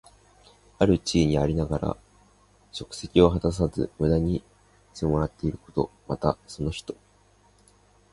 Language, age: Japanese, under 19